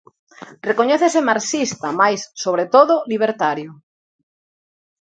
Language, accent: Galician, Normativo (estándar)